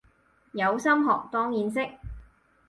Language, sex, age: Cantonese, female, 30-39